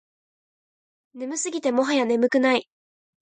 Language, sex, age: Japanese, female, 19-29